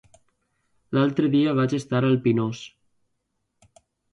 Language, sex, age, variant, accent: Catalan, male, 19-29, Valencià central, valencià